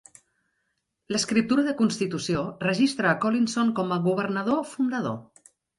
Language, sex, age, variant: Catalan, female, 50-59, Central